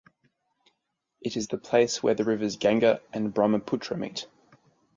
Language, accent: English, Australian English